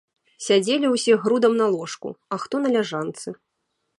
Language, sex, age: Belarusian, female, 30-39